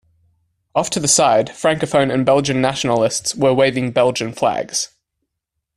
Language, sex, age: English, male, 19-29